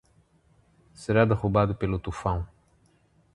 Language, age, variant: Portuguese, 40-49, Portuguese (Portugal)